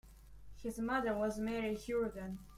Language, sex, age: English, female, under 19